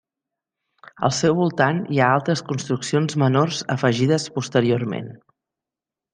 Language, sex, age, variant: Catalan, female, 40-49, Central